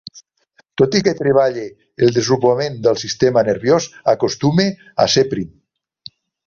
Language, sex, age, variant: Catalan, male, 60-69, Central